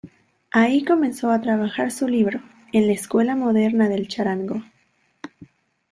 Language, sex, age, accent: Spanish, female, 19-29, México